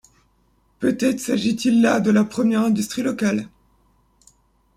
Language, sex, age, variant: French, male, under 19, Français de métropole